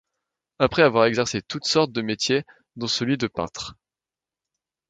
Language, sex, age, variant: French, male, 19-29, Français de métropole